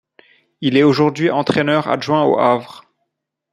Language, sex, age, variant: French, male, 30-39, Français de métropole